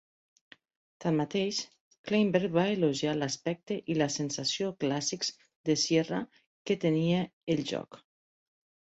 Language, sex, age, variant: Catalan, female, 50-59, Septentrional